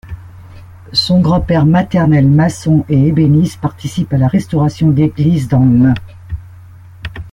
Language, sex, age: French, female, 60-69